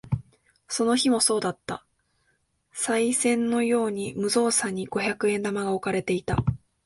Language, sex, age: Japanese, female, under 19